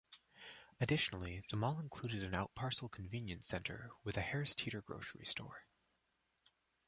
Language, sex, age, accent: English, male, 19-29, United States English